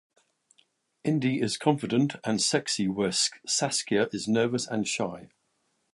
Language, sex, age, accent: English, male, 60-69, England English